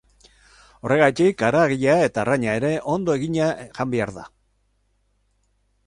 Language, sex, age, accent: Basque, male, 60-69, Mendebalekoa (Araba, Bizkaia, Gipuzkoako mendebaleko herri batzuk)